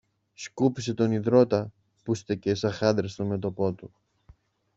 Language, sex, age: Greek, male, 40-49